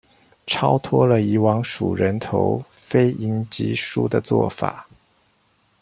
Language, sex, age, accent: Chinese, male, 40-49, 出生地：臺中市